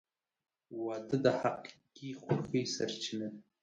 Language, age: Pashto, 19-29